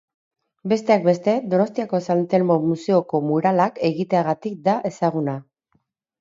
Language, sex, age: Basque, female, 30-39